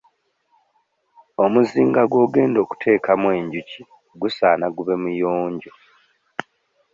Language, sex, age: Ganda, male, 30-39